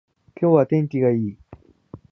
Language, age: Japanese, 19-29